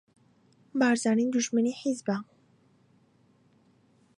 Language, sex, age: Central Kurdish, female, 19-29